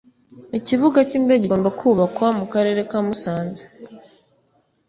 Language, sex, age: Kinyarwanda, female, 19-29